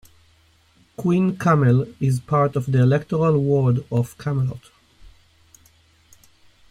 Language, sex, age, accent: English, male, 40-49, United States English